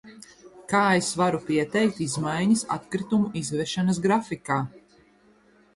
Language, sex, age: Latvian, female, 30-39